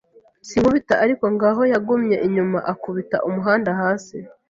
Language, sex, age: Kinyarwanda, female, 19-29